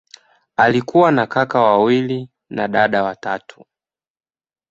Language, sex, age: Swahili, male, 19-29